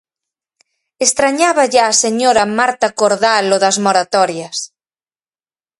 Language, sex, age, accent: Galician, female, 40-49, Atlántico (seseo e gheada)